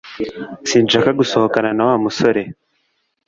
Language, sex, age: Kinyarwanda, male, 19-29